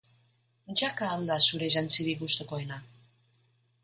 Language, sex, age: Basque, female, 60-69